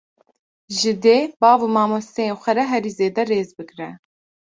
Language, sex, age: Kurdish, female, 19-29